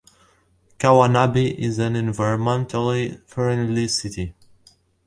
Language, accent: English, United States English